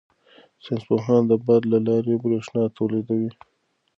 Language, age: Pashto, 30-39